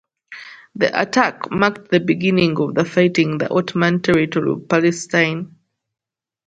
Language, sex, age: English, female, 19-29